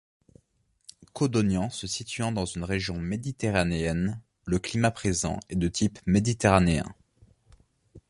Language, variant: French, Français de métropole